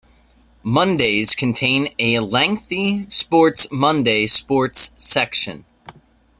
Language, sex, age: English, male, 30-39